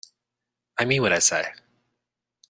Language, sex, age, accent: English, male, 30-39, United States English